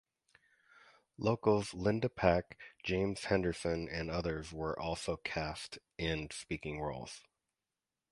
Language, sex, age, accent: English, male, 40-49, United States English